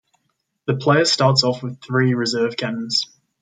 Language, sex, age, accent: English, male, under 19, Australian English